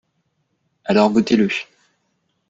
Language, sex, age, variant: French, male, 19-29, Français de métropole